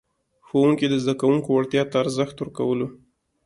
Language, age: Pashto, 19-29